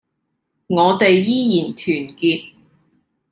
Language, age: Cantonese, 19-29